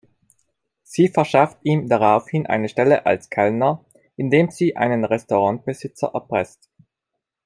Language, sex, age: German, male, 30-39